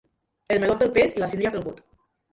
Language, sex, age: Catalan, female, 19-29